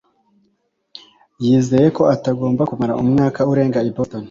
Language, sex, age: Kinyarwanda, male, 19-29